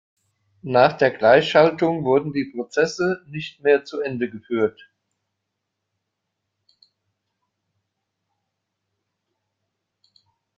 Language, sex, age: German, male, 60-69